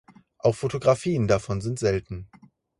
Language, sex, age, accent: German, male, 19-29, Deutschland Deutsch